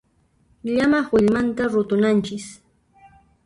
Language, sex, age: Puno Quechua, female, 19-29